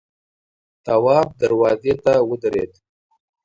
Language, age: Pashto, 19-29